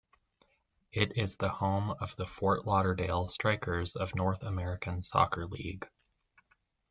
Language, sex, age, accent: English, male, 19-29, United States English